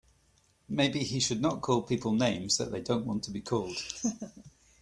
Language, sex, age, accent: English, male, 30-39, England English